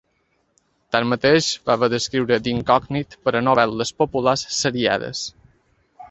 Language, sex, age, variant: Catalan, male, 30-39, Balear